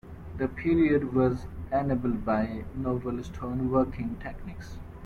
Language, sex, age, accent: English, male, 19-29, India and South Asia (India, Pakistan, Sri Lanka)